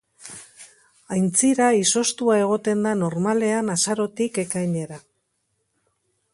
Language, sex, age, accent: Basque, female, 60-69, Mendebalekoa (Araba, Bizkaia, Gipuzkoako mendebaleko herri batzuk)